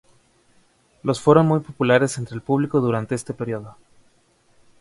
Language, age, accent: Spanish, 19-29, México